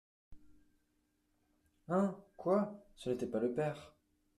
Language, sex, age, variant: French, male, under 19, Français de métropole